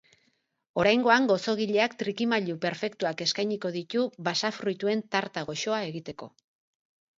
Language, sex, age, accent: Basque, female, 50-59, Erdialdekoa edo Nafarra (Gipuzkoa, Nafarroa)